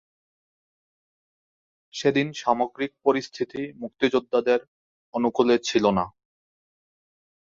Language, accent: Bengali, প্রমিত বাংলা